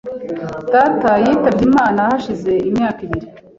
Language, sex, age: Kinyarwanda, female, 40-49